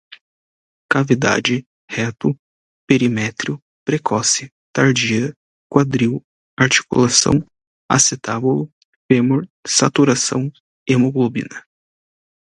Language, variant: Portuguese, Portuguese (Brasil)